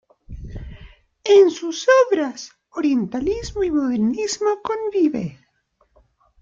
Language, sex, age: Spanish, male, 19-29